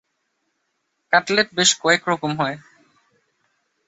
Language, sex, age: Bengali, male, 19-29